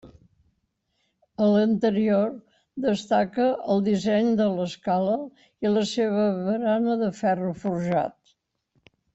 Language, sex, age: Catalan, female, 90+